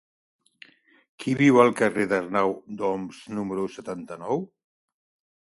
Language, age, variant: Catalan, 60-69, Central